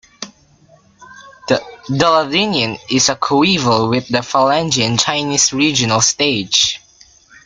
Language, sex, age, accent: English, male, under 19, Filipino